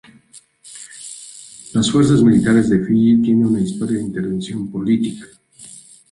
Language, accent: Spanish, Andino-Pacífico: Colombia, Perú, Ecuador, oeste de Bolivia y Venezuela andina